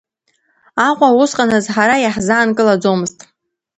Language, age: Abkhazian, under 19